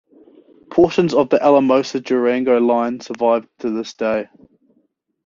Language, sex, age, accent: English, male, 19-29, New Zealand English